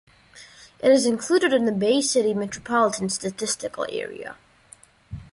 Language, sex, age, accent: English, male, under 19, United States English